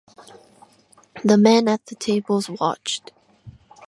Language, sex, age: English, female, 19-29